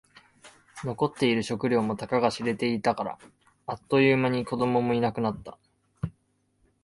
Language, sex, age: Japanese, male, 19-29